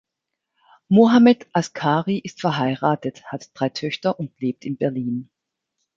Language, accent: German, Deutschland Deutsch